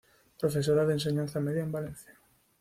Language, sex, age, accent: Spanish, male, 19-29, España: Norte peninsular (Asturias, Castilla y León, Cantabria, País Vasco, Navarra, Aragón, La Rioja, Guadalajara, Cuenca)